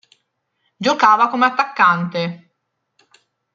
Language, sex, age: Italian, female, 30-39